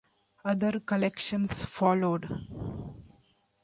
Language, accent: English, India and South Asia (India, Pakistan, Sri Lanka)